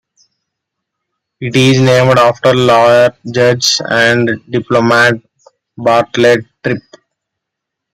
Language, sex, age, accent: English, male, under 19, India and South Asia (India, Pakistan, Sri Lanka)